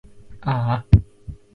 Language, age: Japanese, 19-29